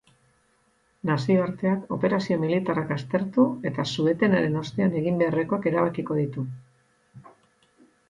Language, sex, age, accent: Basque, female, 60-69, Erdialdekoa edo Nafarra (Gipuzkoa, Nafarroa)